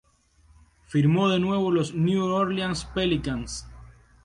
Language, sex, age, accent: Spanish, male, 19-29, Caribe: Cuba, Venezuela, Puerto Rico, República Dominicana, Panamá, Colombia caribeña, México caribeño, Costa del golfo de México